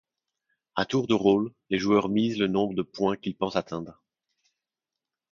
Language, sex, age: French, male, 30-39